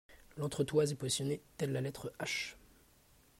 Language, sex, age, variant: French, male, 30-39, Français de métropole